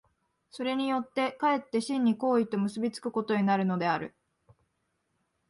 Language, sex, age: Japanese, female, under 19